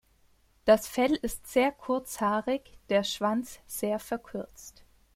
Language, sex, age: German, female, 30-39